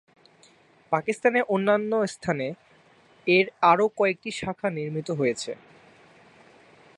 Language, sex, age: Bengali, male, 19-29